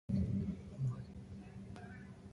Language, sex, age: English, male, 19-29